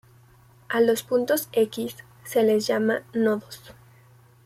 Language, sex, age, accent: Spanish, female, 19-29, México